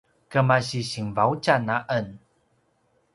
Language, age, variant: Paiwan, 30-39, pinayuanan a kinaikacedasan (東排灣語)